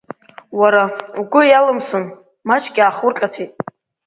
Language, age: Abkhazian, under 19